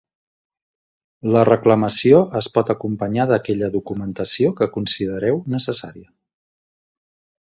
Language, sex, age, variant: Catalan, male, 40-49, Central